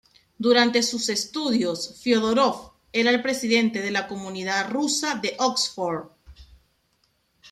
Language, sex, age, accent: Spanish, female, 40-49, Caribe: Cuba, Venezuela, Puerto Rico, República Dominicana, Panamá, Colombia caribeña, México caribeño, Costa del golfo de México